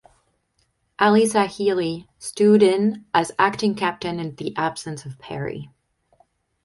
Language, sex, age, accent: English, female, 19-29, United States English